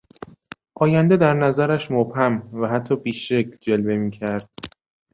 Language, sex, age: Persian, male, 19-29